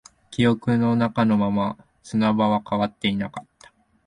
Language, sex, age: Japanese, male, 19-29